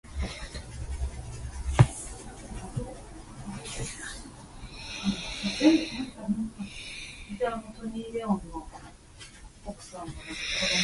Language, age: English, 19-29